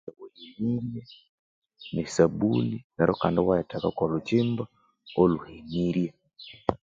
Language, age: Konzo, 30-39